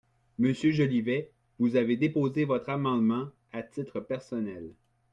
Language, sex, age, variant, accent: French, male, 40-49, Français d'Amérique du Nord, Français du Canada